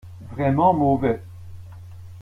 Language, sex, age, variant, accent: French, male, 70-79, Français d'Europe, Français de Belgique